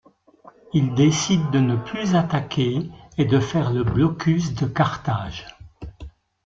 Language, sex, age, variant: French, male, 60-69, Français de métropole